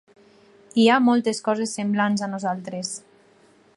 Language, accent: Catalan, valencià